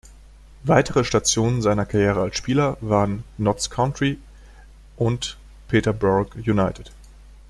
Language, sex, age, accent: German, male, 40-49, Deutschland Deutsch